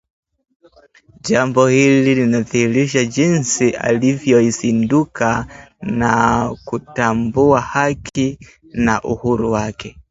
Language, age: Swahili, 19-29